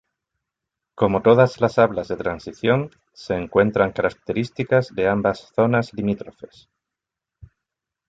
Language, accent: Spanish, España: Sur peninsular (Andalucia, Extremadura, Murcia)